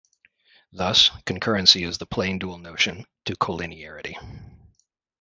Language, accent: English, United States English